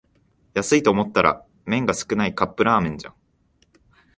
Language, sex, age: Japanese, male, 19-29